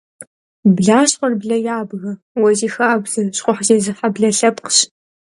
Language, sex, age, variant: Kabardian, female, under 19, Адыгэбзэ (Къэбэрдей, Кирил, псоми зэдай)